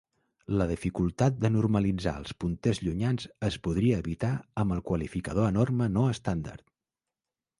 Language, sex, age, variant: Catalan, male, 40-49, Central